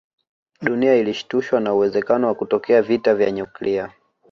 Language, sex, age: Swahili, male, 19-29